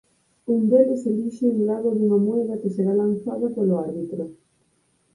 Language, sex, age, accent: Galician, female, 30-39, Normativo (estándar)